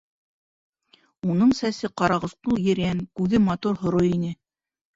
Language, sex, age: Bashkir, female, 60-69